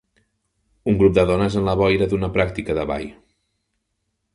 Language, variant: Catalan, Central